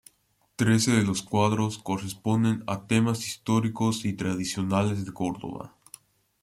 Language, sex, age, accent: Spanish, male, under 19, Andino-Pacífico: Colombia, Perú, Ecuador, oeste de Bolivia y Venezuela andina